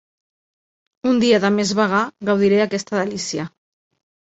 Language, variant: Catalan, Central